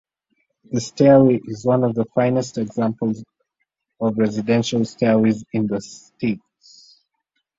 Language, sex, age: English, male, 19-29